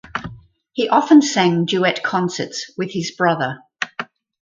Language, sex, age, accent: English, female, 60-69, Australian English